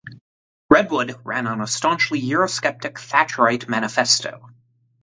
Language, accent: English, United States English; Midwestern